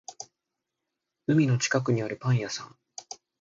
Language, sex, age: Japanese, male, 19-29